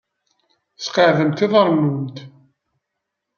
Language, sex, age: Kabyle, male, 30-39